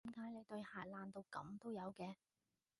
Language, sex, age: Cantonese, female, 30-39